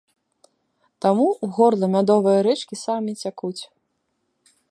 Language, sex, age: Belarusian, female, 19-29